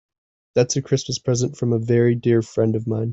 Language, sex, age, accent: English, male, 19-29, United States English